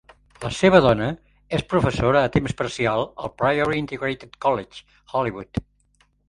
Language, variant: Catalan, Central